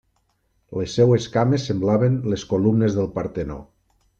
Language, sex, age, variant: Catalan, male, 40-49, Nord-Occidental